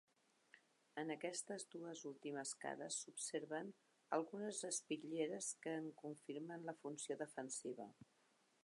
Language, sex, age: Catalan, female, 50-59